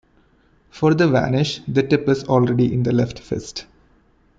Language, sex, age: English, male, 19-29